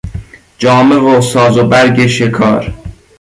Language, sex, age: Persian, male, under 19